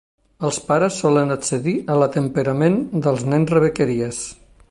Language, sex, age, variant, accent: Catalan, male, 60-69, Nord-Occidental, nord-occidental